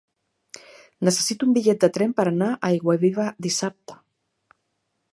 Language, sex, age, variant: Catalan, female, 40-49, Central